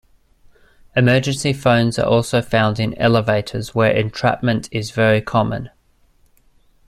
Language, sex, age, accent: English, male, 30-39, Australian English